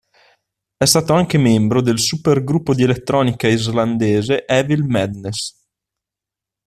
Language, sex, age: Italian, male, 19-29